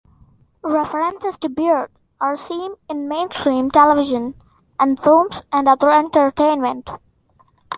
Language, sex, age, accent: English, male, under 19, India and South Asia (India, Pakistan, Sri Lanka)